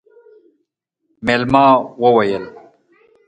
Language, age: Pashto, 40-49